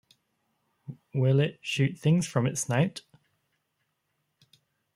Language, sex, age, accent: English, male, 19-29, England English